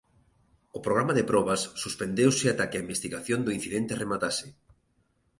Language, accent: Galician, Normativo (estándar)